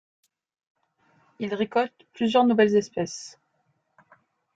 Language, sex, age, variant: French, female, 30-39, Français de métropole